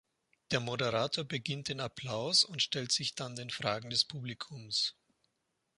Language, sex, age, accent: German, male, 50-59, Österreichisches Deutsch